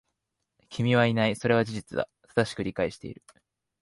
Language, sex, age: Japanese, male, 19-29